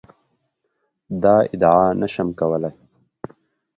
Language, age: Pashto, 19-29